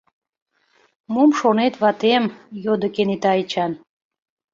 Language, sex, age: Mari, female, 40-49